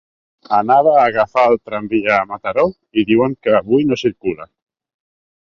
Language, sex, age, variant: Catalan, male, 40-49, Central